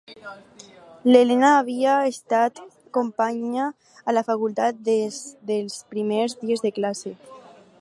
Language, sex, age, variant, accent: Catalan, female, under 19, Alacantí, valencià